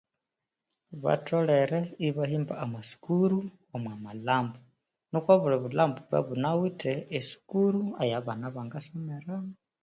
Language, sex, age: Konzo, female, 30-39